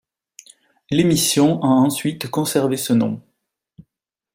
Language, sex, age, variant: French, male, 30-39, Français de métropole